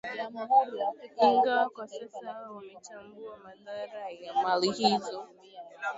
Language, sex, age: Swahili, female, 19-29